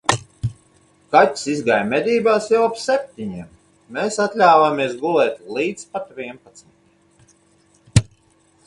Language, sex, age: Latvian, male, 30-39